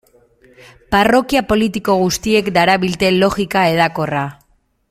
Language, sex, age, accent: Basque, female, 19-29, Mendebalekoa (Araba, Bizkaia, Gipuzkoako mendebaleko herri batzuk)